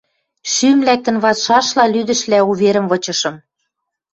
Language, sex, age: Western Mari, female, 50-59